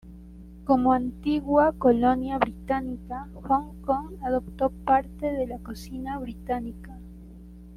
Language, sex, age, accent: Spanish, female, 19-29, Andino-Pacífico: Colombia, Perú, Ecuador, oeste de Bolivia y Venezuela andina